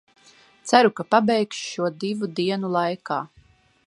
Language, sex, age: Latvian, female, 40-49